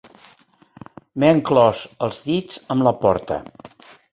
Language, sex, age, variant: Catalan, male, 70-79, Central